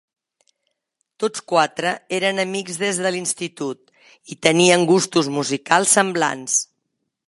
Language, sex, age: Catalan, female, 60-69